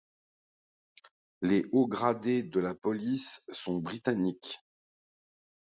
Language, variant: French, Français de métropole